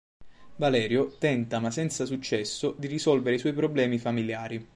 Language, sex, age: Italian, male, 19-29